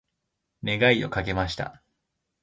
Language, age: Japanese, 19-29